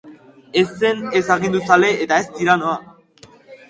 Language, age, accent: Basque, under 19, Mendebalekoa (Araba, Bizkaia, Gipuzkoako mendebaleko herri batzuk)